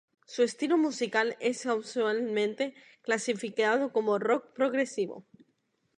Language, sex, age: Spanish, female, 19-29